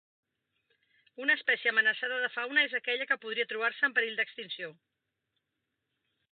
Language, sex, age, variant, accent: Catalan, female, 50-59, Central, central; Oriental